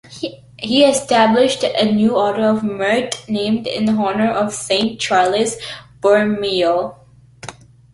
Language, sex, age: English, female, under 19